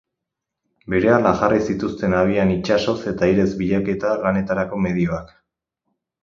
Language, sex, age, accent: Basque, male, 19-29, Erdialdekoa edo Nafarra (Gipuzkoa, Nafarroa)